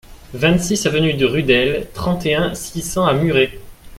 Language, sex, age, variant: French, male, 19-29, Français de métropole